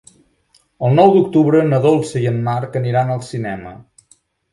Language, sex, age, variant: Catalan, male, 40-49, Central